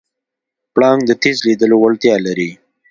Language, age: Pashto, 30-39